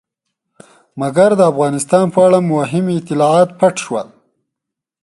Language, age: Pashto, 19-29